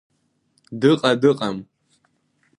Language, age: Abkhazian, under 19